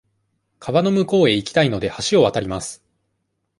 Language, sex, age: Japanese, male, 19-29